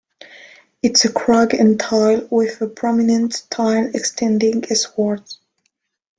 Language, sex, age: English, female, under 19